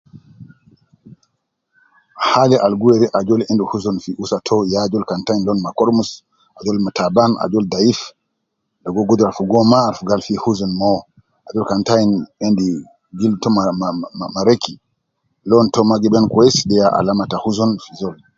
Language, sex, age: Nubi, male, 50-59